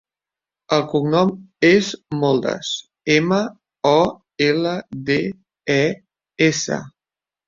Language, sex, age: Catalan, male, 30-39